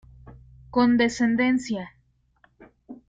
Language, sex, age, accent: Spanish, female, 19-29, México